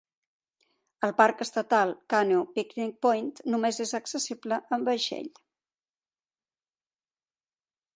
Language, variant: Catalan, Central